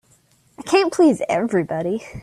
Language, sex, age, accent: English, female, under 19, United States English